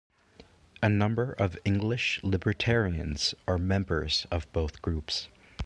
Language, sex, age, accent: English, male, 19-29, United States English